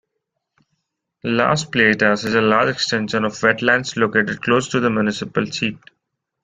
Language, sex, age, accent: English, male, 19-29, India and South Asia (India, Pakistan, Sri Lanka)